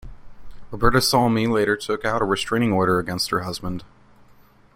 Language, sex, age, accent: English, male, 19-29, United States English